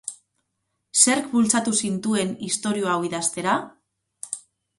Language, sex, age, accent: Basque, female, 40-49, Mendebalekoa (Araba, Bizkaia, Gipuzkoako mendebaleko herri batzuk)